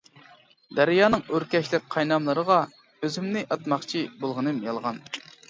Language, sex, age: Uyghur, female, 40-49